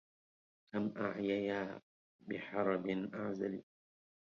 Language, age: Arabic, 40-49